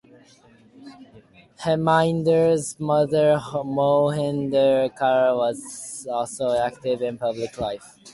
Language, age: English, under 19